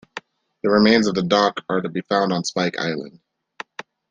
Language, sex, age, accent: English, male, 19-29, United States English